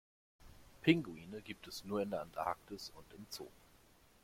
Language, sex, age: German, male, 50-59